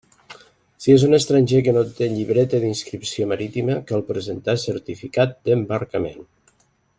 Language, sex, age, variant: Catalan, male, 19-29, Nord-Occidental